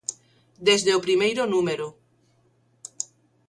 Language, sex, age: Galician, female, 50-59